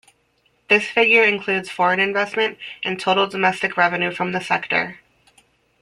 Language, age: English, 30-39